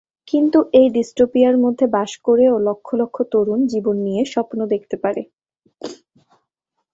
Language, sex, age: Bengali, female, 19-29